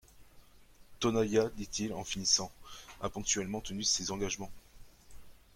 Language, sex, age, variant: French, male, 19-29, Français de métropole